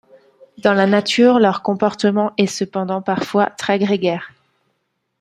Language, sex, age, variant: French, female, 30-39, Français de métropole